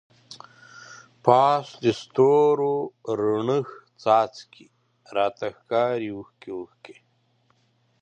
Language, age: Pashto, 40-49